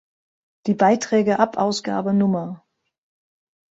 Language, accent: German, Deutschland Deutsch